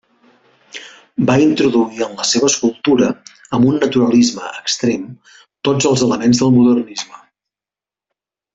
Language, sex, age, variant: Catalan, male, 50-59, Central